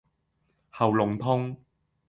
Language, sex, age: Cantonese, male, 19-29